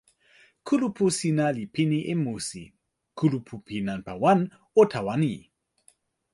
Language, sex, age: Toki Pona, male, 30-39